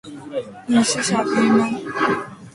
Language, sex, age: Chinese, female, 19-29